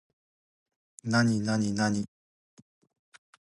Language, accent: Japanese, 標準語